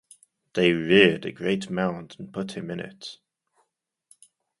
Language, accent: English, England English